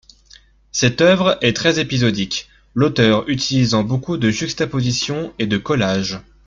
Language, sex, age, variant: French, male, 19-29, Français de métropole